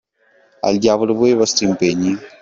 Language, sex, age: Italian, male, 19-29